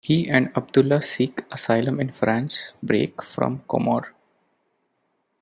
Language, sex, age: English, male, 19-29